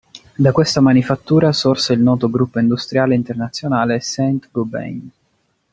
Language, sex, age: Italian, male, 19-29